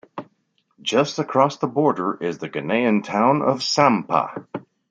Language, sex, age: English, male, 60-69